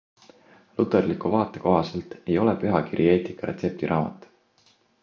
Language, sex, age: Estonian, male, 19-29